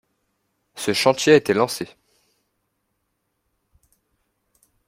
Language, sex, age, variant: French, male, 19-29, Français de métropole